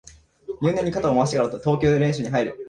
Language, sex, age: Japanese, male, 19-29